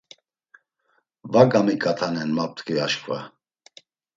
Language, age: Laz, 50-59